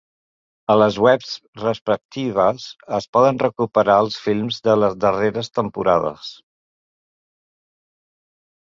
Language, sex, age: Catalan, male, 50-59